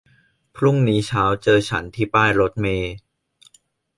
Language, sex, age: Thai, male, 19-29